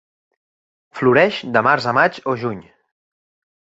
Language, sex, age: Catalan, male, 30-39